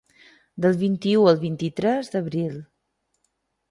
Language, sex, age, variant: Catalan, female, 40-49, Balear